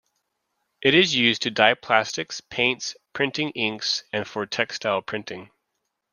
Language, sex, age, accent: English, male, 30-39, United States English